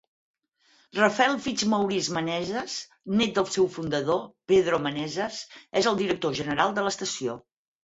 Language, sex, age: Catalan, female, 50-59